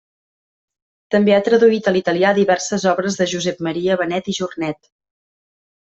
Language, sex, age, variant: Catalan, female, 30-39, Central